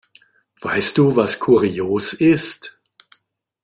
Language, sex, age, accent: German, male, 60-69, Deutschland Deutsch